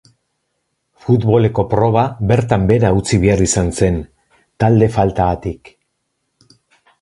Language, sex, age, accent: Basque, male, 60-69, Erdialdekoa edo Nafarra (Gipuzkoa, Nafarroa)